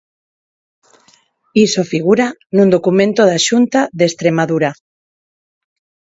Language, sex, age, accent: Galician, female, 40-49, Neofalante